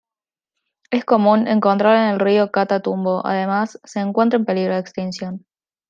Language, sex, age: Spanish, female, 19-29